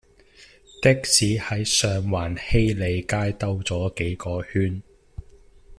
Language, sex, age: Cantonese, male, 30-39